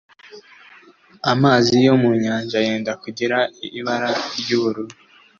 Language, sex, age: Kinyarwanda, male, 19-29